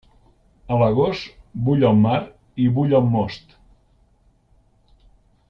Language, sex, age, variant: Catalan, male, 60-69, Central